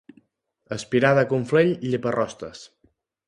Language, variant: Catalan, Central